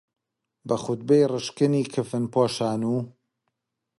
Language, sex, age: Central Kurdish, male, 30-39